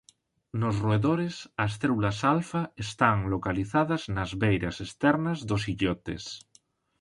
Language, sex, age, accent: Galician, male, 30-39, Normativo (estándar)